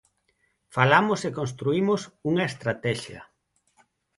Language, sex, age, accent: Galician, male, 40-49, Neofalante